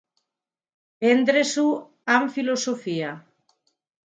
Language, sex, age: Catalan, female, 50-59